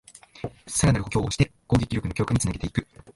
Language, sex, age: Japanese, male, 19-29